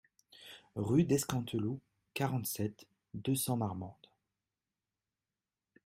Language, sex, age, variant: French, male, 30-39, Français de métropole